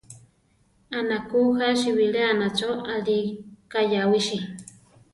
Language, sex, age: Central Tarahumara, female, 30-39